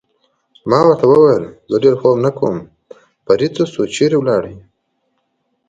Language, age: Pashto, 19-29